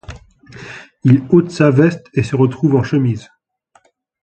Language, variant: French, Français de métropole